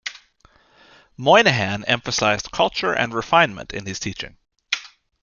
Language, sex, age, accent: English, male, 30-39, Canadian English